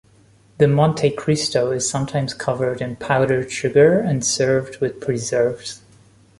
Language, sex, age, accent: English, male, 30-39, India and South Asia (India, Pakistan, Sri Lanka)